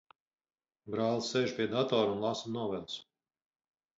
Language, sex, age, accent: Latvian, male, 50-59, Vidus dialekts